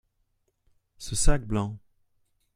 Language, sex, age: French, male, 30-39